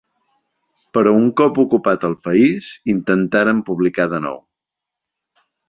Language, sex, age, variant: Catalan, male, 40-49, Central